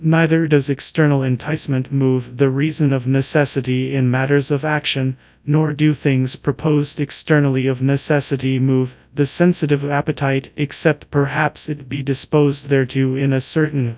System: TTS, FastPitch